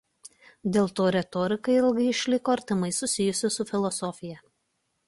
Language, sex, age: Lithuanian, female, 30-39